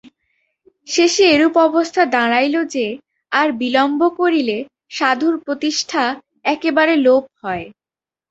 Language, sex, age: Bengali, female, under 19